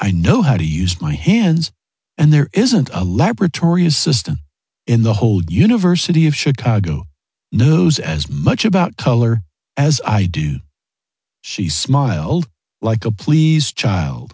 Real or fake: real